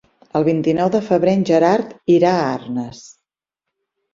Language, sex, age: Catalan, female, 50-59